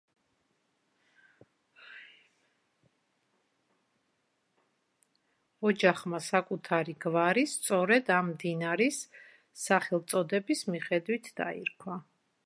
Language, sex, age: Georgian, female, 50-59